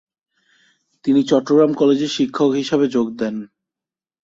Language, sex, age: Bengali, male, 19-29